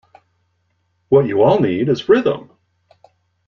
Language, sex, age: English, male, 40-49